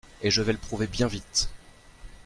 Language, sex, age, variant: French, male, 30-39, Français de métropole